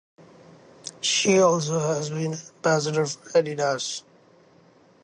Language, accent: English, India and South Asia (India, Pakistan, Sri Lanka)